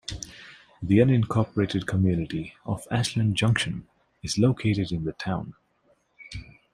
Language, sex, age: English, male, 19-29